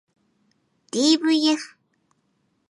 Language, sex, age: Japanese, female, 19-29